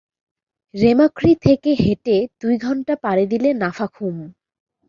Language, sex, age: Bengali, female, 19-29